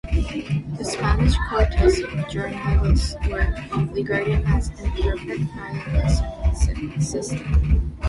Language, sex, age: English, female, 19-29